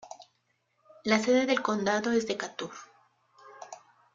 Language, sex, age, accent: Spanish, female, 19-29, México